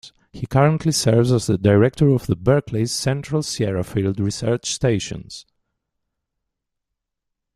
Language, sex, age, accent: English, male, 40-49, Canadian English